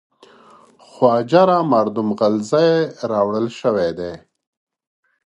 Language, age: Pashto, 40-49